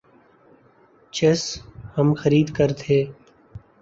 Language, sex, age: Urdu, male, 19-29